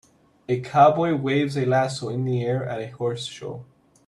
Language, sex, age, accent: English, male, 30-39, United States English